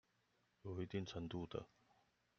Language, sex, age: Chinese, male, 40-49